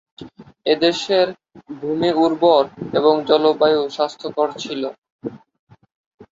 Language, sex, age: Bengali, male, 19-29